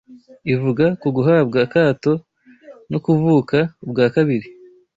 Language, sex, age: Kinyarwanda, male, 19-29